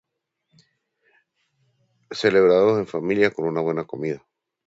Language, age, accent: Spanish, under 19, Andino-Pacífico: Colombia, Perú, Ecuador, oeste de Bolivia y Venezuela andina